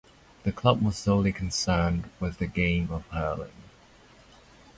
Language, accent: English, Hong Kong English